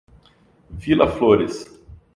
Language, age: Portuguese, 40-49